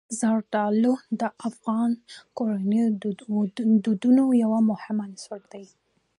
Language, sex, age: Pashto, female, 19-29